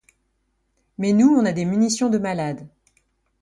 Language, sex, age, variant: French, female, 30-39, Français de métropole